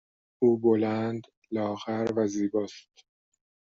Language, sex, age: Persian, male, 30-39